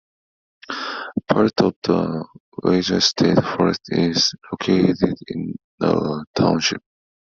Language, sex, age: English, male, 19-29